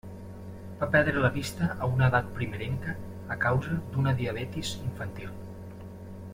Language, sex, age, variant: Catalan, male, 40-49, Septentrional